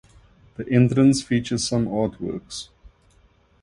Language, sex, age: English, male, 40-49